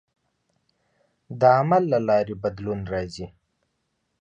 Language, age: Pashto, 19-29